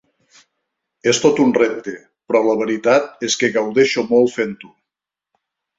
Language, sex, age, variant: Catalan, male, 50-59, Nord-Occidental